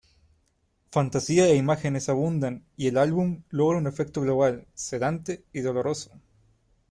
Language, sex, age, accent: Spanish, male, 19-29, México